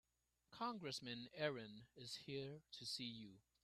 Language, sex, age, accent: English, male, 40-49, Hong Kong English